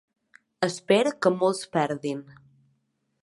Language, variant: Catalan, Balear